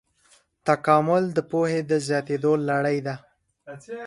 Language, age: Pashto, under 19